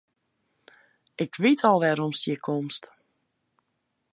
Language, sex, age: Western Frisian, female, 30-39